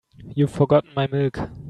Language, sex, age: English, male, 19-29